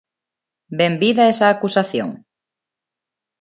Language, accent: Galician, Neofalante